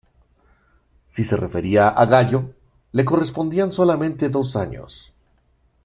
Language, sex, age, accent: Spanish, male, 50-59, México